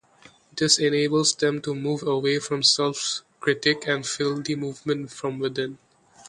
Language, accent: English, India and South Asia (India, Pakistan, Sri Lanka)